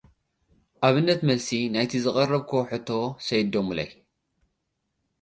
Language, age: Tigrinya, 19-29